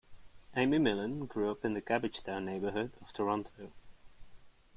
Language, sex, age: English, male, 19-29